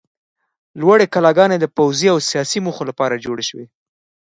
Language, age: Pashto, under 19